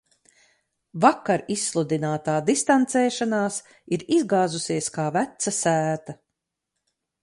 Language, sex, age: Latvian, female, 50-59